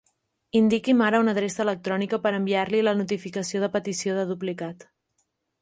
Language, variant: Catalan, Central